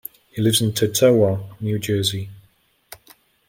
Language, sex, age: English, male, 40-49